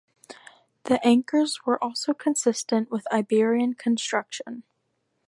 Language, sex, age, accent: English, female, under 19, United States English